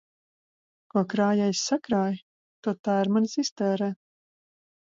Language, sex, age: Latvian, female, 40-49